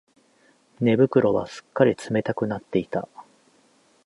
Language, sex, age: Japanese, male, 40-49